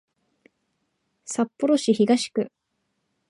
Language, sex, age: Japanese, female, 19-29